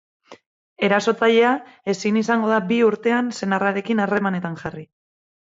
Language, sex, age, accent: Basque, female, 30-39, Mendebalekoa (Araba, Bizkaia, Gipuzkoako mendebaleko herri batzuk)